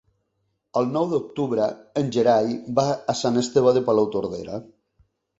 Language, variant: Catalan, Central